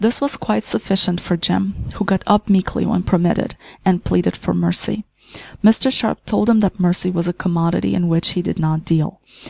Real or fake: real